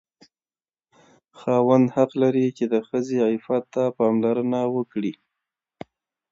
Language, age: Pashto, 30-39